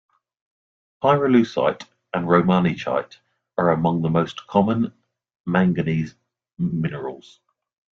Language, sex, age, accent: English, male, 50-59, England English